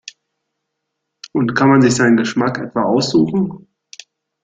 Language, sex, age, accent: German, male, 30-39, Deutschland Deutsch